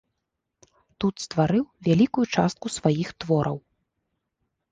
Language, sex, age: Belarusian, female, 19-29